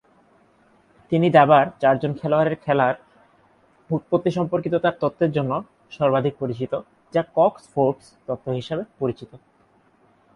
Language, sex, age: Bengali, male, 19-29